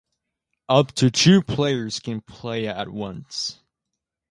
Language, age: English, under 19